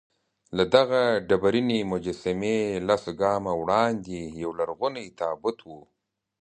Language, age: Pashto, 30-39